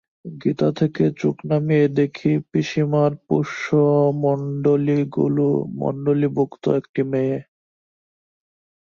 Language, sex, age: Bengali, male, 19-29